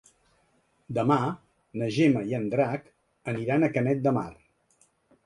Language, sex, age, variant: Catalan, male, 60-69, Central